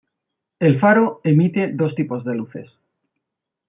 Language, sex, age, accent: Spanish, male, 40-49, España: Norte peninsular (Asturias, Castilla y León, Cantabria, País Vasco, Navarra, Aragón, La Rioja, Guadalajara, Cuenca)